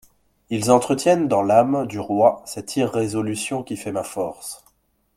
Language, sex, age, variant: French, male, 30-39, Français de métropole